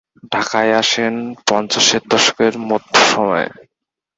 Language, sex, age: Bengali, male, 19-29